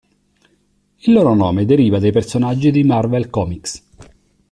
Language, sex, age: Italian, male, 50-59